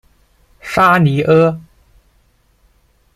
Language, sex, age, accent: Chinese, male, 19-29, 出生地：广东省